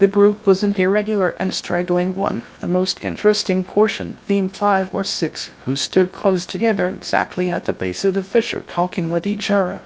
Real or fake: fake